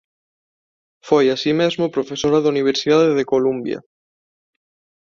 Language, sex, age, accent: Galician, male, 19-29, Neofalante